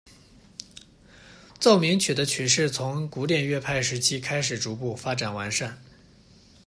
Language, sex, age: Chinese, male, 19-29